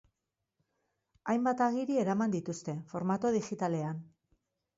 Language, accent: Basque, Mendebalekoa (Araba, Bizkaia, Gipuzkoako mendebaleko herri batzuk)